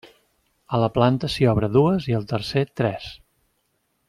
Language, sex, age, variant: Catalan, male, 50-59, Central